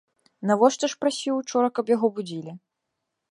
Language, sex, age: Belarusian, female, under 19